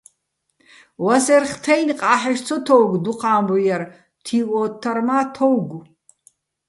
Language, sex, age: Bats, female, 60-69